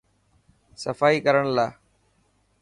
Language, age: Dhatki, 30-39